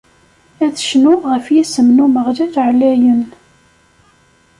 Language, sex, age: Kabyle, female, 30-39